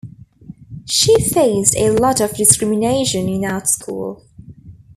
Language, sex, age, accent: English, female, 19-29, Australian English